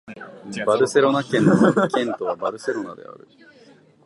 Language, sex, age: Japanese, male, 19-29